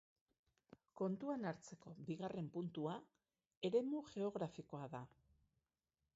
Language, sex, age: Basque, female, 40-49